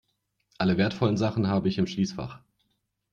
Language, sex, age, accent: German, male, 40-49, Deutschland Deutsch